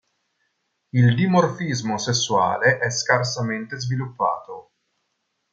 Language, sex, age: Italian, male, 30-39